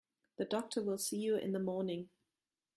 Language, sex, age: English, female, 40-49